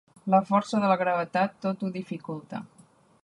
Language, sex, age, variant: Catalan, female, 30-39, Central